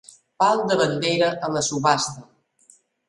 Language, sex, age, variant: Catalan, female, 40-49, Balear